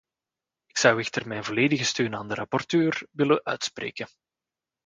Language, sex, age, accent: Dutch, male, 40-49, Belgisch Nederlands